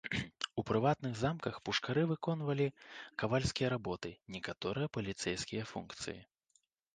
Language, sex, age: Belarusian, male, 19-29